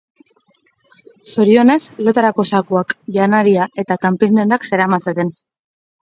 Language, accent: Basque, Mendebalekoa (Araba, Bizkaia, Gipuzkoako mendebaleko herri batzuk)